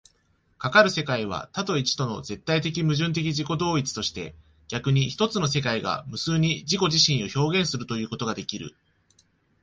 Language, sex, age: Japanese, male, 19-29